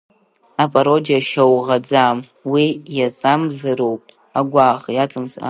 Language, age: Abkhazian, under 19